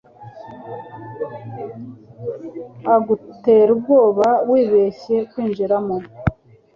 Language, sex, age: Kinyarwanda, male, 19-29